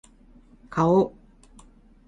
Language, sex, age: Japanese, female, 50-59